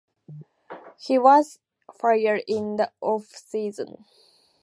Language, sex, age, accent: English, female, under 19, England English